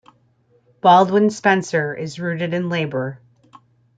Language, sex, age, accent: English, female, 40-49, United States English